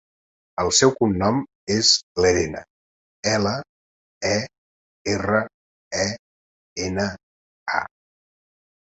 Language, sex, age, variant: Catalan, male, 40-49, Central